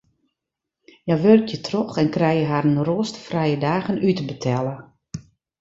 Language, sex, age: Western Frisian, female, 60-69